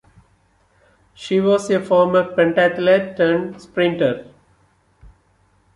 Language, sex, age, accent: English, male, 30-39, India and South Asia (India, Pakistan, Sri Lanka)